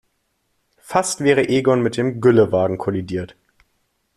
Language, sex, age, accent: German, male, under 19, Deutschland Deutsch